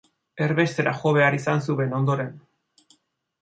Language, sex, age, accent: Basque, male, 30-39, Erdialdekoa edo Nafarra (Gipuzkoa, Nafarroa)